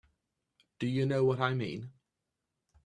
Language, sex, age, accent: English, male, 30-39, England English